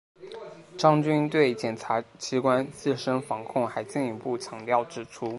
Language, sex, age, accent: Chinese, male, under 19, 出生地：浙江省